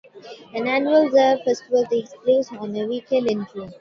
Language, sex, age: English, female, 19-29